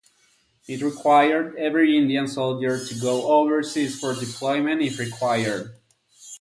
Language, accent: English, United States English